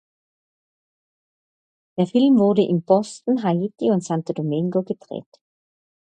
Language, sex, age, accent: German, female, 60-69, Österreichisches Deutsch